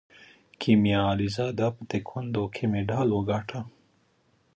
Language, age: Pashto, 30-39